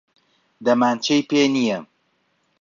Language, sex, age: Central Kurdish, male, 30-39